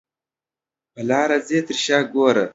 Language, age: Pashto, under 19